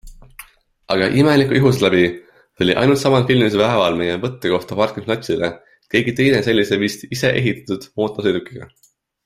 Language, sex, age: Estonian, male, 19-29